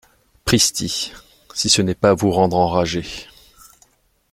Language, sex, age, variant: French, male, 30-39, Français de métropole